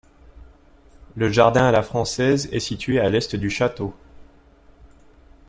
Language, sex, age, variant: French, male, 30-39, Français de métropole